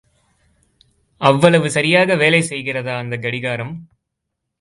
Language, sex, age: Tamil, male, 19-29